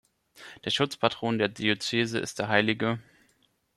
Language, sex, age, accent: German, male, 19-29, Deutschland Deutsch